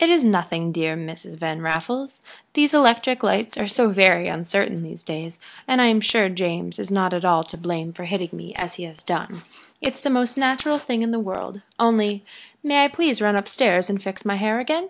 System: none